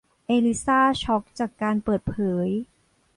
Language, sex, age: Thai, female, 30-39